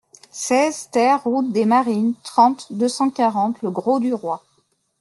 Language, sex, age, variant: French, female, 30-39, Français de métropole